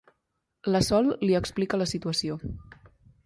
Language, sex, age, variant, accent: Catalan, female, 19-29, Central, central